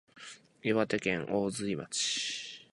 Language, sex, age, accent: Japanese, male, 19-29, 東京